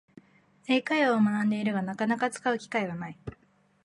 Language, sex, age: Japanese, female, 19-29